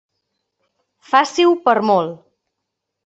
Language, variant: Catalan, Central